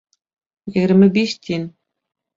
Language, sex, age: Bashkir, female, 30-39